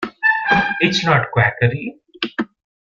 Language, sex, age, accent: English, male, 19-29, India and South Asia (India, Pakistan, Sri Lanka)